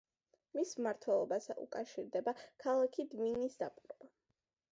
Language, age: Georgian, under 19